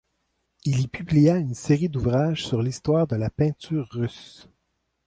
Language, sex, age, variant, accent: French, male, 40-49, Français d'Amérique du Nord, Français du Canada